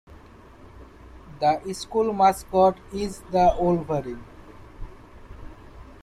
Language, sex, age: English, male, 19-29